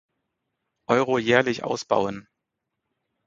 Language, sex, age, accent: German, male, 30-39, Deutschland Deutsch